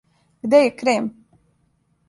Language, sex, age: Serbian, female, 19-29